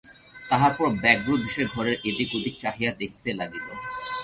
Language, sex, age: Bengali, male, 30-39